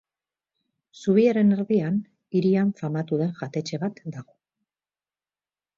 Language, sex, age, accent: Basque, female, 50-59, Mendebalekoa (Araba, Bizkaia, Gipuzkoako mendebaleko herri batzuk)